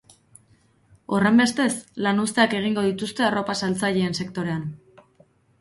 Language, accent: Basque, Erdialdekoa edo Nafarra (Gipuzkoa, Nafarroa)